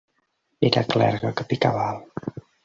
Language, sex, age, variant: Catalan, male, 30-39, Central